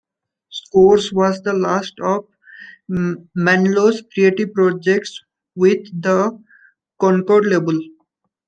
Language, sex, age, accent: English, male, 19-29, India and South Asia (India, Pakistan, Sri Lanka)